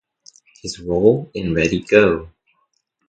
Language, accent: English, Canadian English